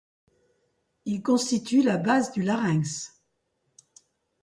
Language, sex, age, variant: French, female, 70-79, Français de métropole